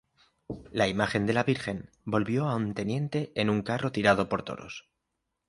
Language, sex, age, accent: Spanish, male, 19-29, España: Norte peninsular (Asturias, Castilla y León, Cantabria, País Vasco, Navarra, Aragón, La Rioja, Guadalajara, Cuenca)